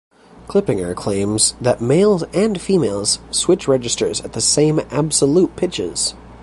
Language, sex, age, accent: English, male, 19-29, Canadian English